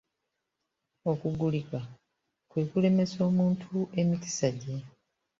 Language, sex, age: Ganda, female, 19-29